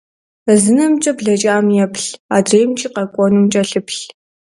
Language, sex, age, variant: Kabardian, female, under 19, Адыгэбзэ (Къэбэрдей, Кирил, псоми зэдай)